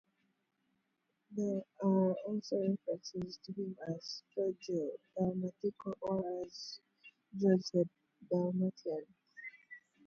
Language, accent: English, England English